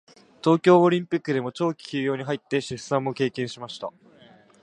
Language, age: Japanese, 19-29